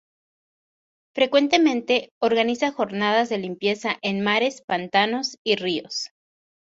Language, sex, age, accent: Spanish, female, 19-29, México